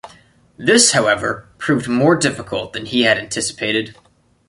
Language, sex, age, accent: English, male, 19-29, United States English